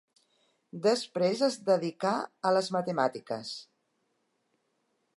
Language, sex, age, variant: Catalan, female, 60-69, Central